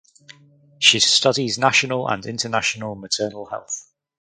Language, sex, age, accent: English, male, 30-39, England English